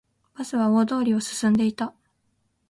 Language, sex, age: Japanese, female, 19-29